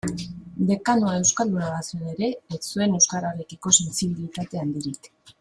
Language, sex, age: Basque, female, 50-59